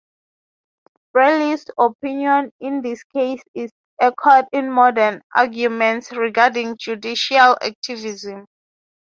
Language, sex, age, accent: English, female, 19-29, Southern African (South Africa, Zimbabwe, Namibia)